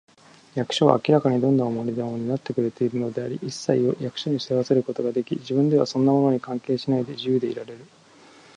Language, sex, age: Japanese, male, 40-49